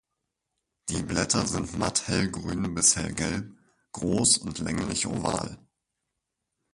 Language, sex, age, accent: German, male, 19-29, Deutschland Deutsch